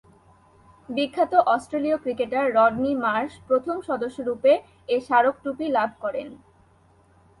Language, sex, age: Bengali, female, under 19